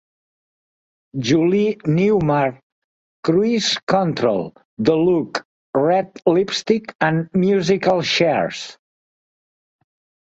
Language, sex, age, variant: Catalan, male, 70-79, Central